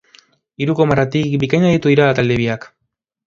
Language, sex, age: Basque, male, under 19